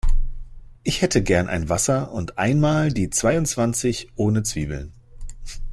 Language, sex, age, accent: German, male, 40-49, Deutschland Deutsch